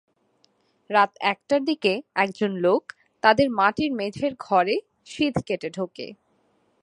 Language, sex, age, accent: Bengali, female, 19-29, প্রমিত